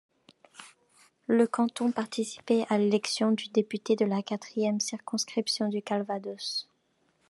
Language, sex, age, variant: French, female, under 19, Français de métropole